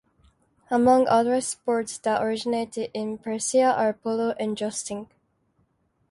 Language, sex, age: English, female, 19-29